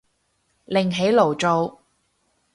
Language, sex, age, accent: Cantonese, female, 30-39, 广州音